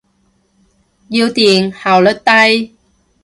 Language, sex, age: Cantonese, female, 30-39